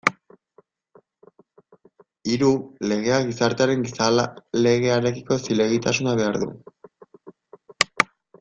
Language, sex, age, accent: Basque, male, 19-29, Erdialdekoa edo Nafarra (Gipuzkoa, Nafarroa)